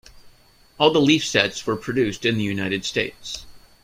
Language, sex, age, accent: English, male, 40-49, United States English